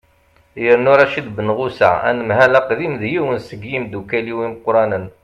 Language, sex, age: Kabyle, male, 40-49